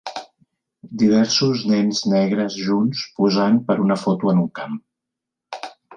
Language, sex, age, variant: Catalan, male, 40-49, Central